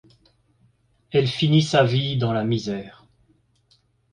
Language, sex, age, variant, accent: French, male, 50-59, Français d'Europe, Français de Belgique